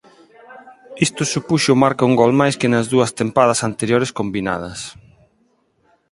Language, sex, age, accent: Galician, male, 40-49, Neofalante